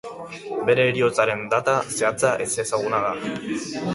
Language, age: Basque, under 19